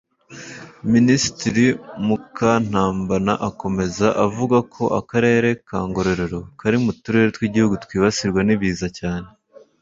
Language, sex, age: Kinyarwanda, female, 19-29